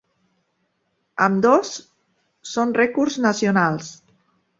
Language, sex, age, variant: Catalan, female, 40-49, Central